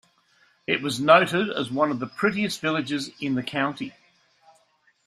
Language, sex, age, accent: English, male, 50-59, Australian English